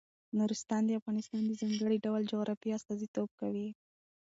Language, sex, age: Pashto, female, 19-29